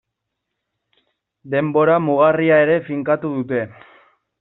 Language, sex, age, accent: Basque, male, 19-29, Mendebalekoa (Araba, Bizkaia, Gipuzkoako mendebaleko herri batzuk)